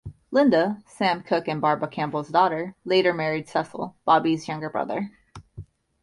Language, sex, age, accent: English, female, 19-29, United States English